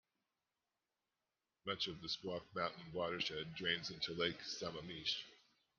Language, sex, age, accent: English, male, 30-39, United States English